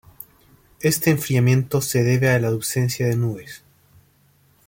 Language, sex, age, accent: Spanish, male, 30-39, Chileno: Chile, Cuyo